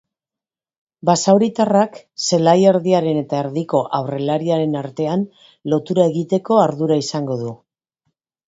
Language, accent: Basque, Mendebalekoa (Araba, Bizkaia, Gipuzkoako mendebaleko herri batzuk)